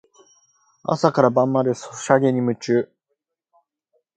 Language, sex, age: Japanese, male, 19-29